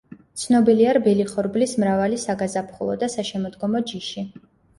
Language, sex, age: Georgian, female, 19-29